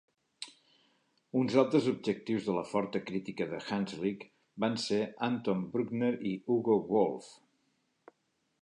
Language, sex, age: Catalan, male, 50-59